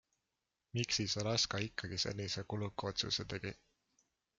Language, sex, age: Estonian, male, 19-29